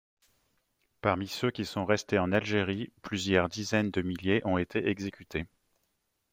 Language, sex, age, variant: French, male, 40-49, Français de métropole